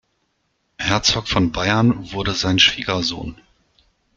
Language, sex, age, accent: German, male, 40-49, Deutschland Deutsch